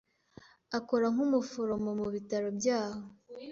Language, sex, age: Kinyarwanda, female, 19-29